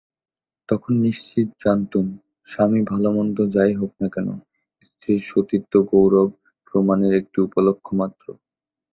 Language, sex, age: Bengali, male, 19-29